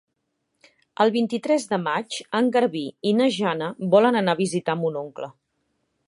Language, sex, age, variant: Catalan, female, 40-49, Central